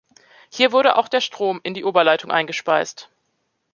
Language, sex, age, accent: German, female, 30-39, Deutschland Deutsch